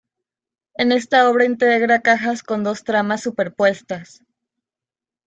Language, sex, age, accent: Spanish, female, 19-29, México